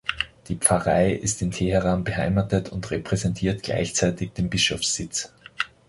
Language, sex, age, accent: German, male, 19-29, Österreichisches Deutsch